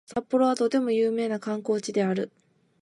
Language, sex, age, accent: Japanese, female, 19-29, 関西弁